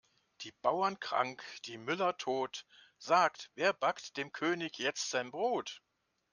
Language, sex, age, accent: German, male, 60-69, Deutschland Deutsch